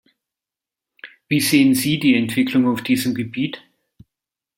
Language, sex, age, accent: German, male, 50-59, Deutschland Deutsch